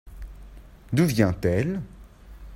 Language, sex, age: French, male, under 19